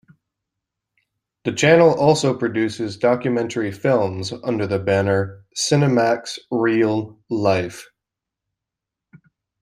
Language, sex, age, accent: English, male, 19-29, United States English